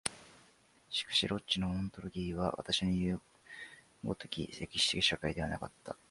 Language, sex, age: Japanese, male, 19-29